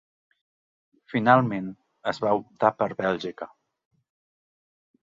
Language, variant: Catalan, Central